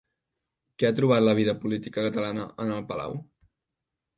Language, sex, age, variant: Catalan, male, 19-29, Central